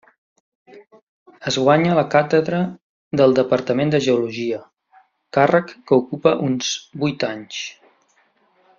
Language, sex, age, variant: Catalan, male, 40-49, Septentrional